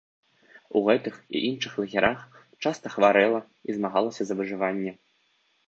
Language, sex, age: Belarusian, male, 19-29